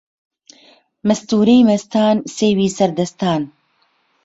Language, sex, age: Central Kurdish, female, 30-39